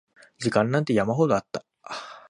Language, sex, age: Japanese, male, 19-29